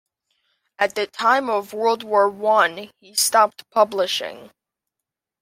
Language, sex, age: English, male, 19-29